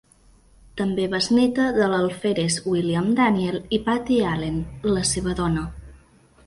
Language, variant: Catalan, Central